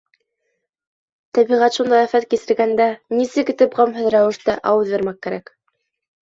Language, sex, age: Bashkir, female, 19-29